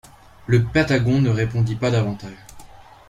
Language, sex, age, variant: French, male, under 19, Français de métropole